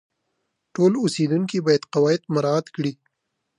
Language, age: Pashto, 19-29